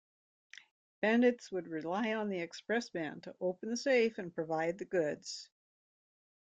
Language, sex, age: English, female, 70-79